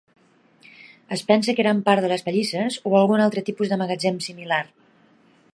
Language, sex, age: Catalan, female, 40-49